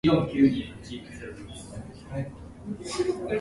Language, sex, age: English, male, 19-29